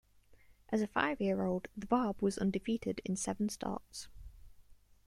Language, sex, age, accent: English, female, 19-29, England English